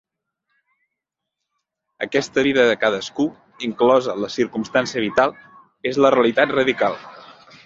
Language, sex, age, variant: Catalan, male, 30-39, Central